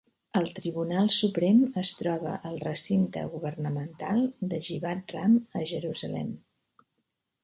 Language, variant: Catalan, Central